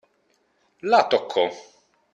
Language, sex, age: Italian, male, 30-39